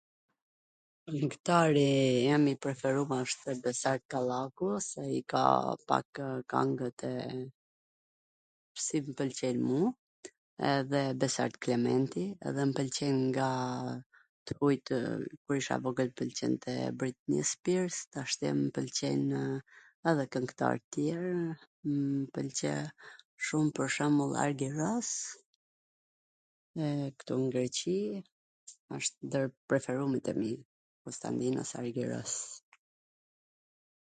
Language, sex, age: Gheg Albanian, female, 40-49